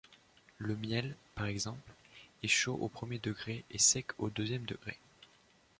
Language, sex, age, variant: French, male, 19-29, Français de métropole